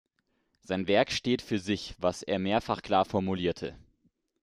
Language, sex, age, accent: German, male, 19-29, Deutschland Deutsch